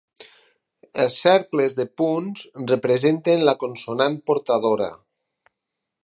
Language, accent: Catalan, valencià